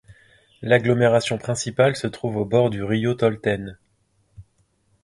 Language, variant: French, Français de métropole